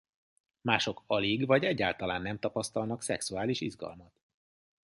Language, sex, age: Hungarian, male, 40-49